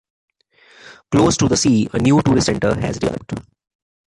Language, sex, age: English, male, 30-39